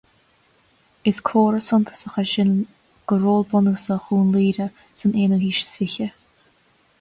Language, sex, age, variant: Irish, female, 19-29, Gaeilge Chonnacht